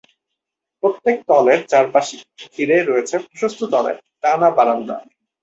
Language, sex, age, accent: Bengali, male, 19-29, Bangladeshi